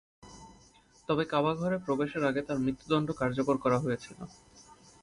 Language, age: Bengali, 19-29